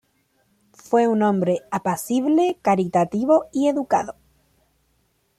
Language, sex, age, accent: Spanish, female, under 19, Chileno: Chile, Cuyo